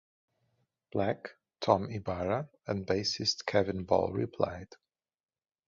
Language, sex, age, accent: English, male, 30-39, United States English